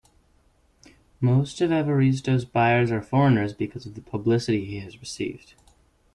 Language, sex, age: English, male, under 19